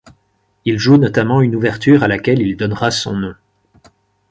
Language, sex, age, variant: French, male, 30-39, Français de métropole